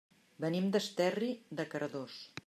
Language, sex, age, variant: Catalan, female, 50-59, Central